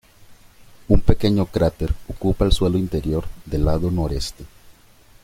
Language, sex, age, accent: Spanish, male, 19-29, América central